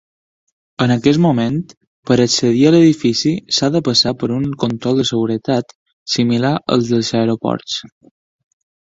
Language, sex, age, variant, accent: Catalan, male, 19-29, Balear, mallorquí; Palma